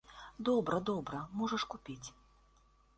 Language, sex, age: Belarusian, female, 30-39